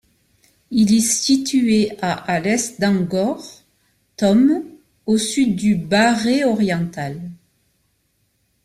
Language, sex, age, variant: French, female, 50-59, Français de métropole